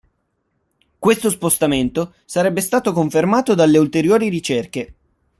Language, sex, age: Italian, male, 19-29